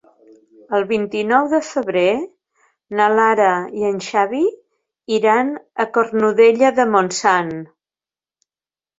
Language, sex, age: Catalan, female, 60-69